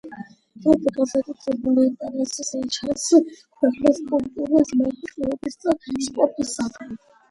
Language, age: Georgian, 30-39